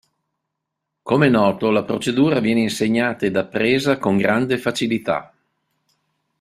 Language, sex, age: Italian, male, 60-69